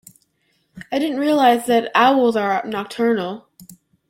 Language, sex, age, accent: English, male, under 19, United States English